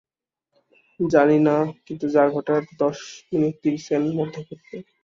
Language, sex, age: Bengali, male, under 19